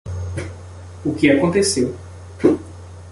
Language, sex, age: Portuguese, male, 19-29